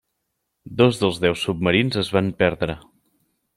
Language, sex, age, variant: Catalan, male, 30-39, Central